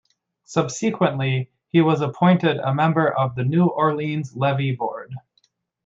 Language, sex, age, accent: English, male, 19-29, United States English